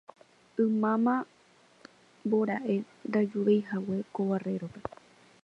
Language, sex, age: Guarani, female, 19-29